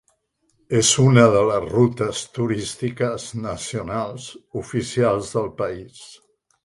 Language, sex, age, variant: Catalan, male, 70-79, Central